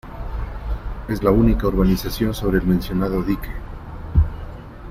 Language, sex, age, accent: Spanish, male, 50-59, Andino-Pacífico: Colombia, Perú, Ecuador, oeste de Bolivia y Venezuela andina